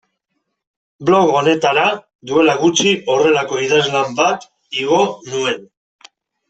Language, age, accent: Basque, 30-39, Mendebalekoa (Araba, Bizkaia, Gipuzkoako mendebaleko herri batzuk)